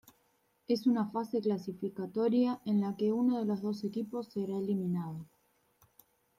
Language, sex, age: Spanish, female, 19-29